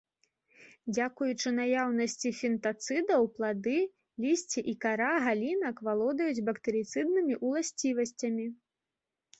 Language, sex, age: Belarusian, female, 19-29